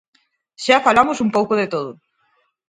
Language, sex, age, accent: Galician, female, 30-39, Normativo (estándar)